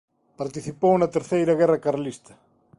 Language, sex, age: Galician, male, 40-49